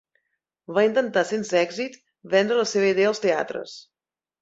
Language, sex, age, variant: Catalan, female, 30-39, Central